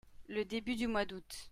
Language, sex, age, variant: French, female, 30-39, Français de métropole